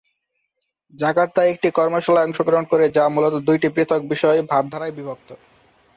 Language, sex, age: Bengali, male, 19-29